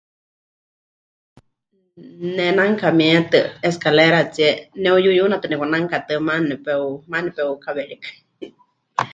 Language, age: Huichol, 30-39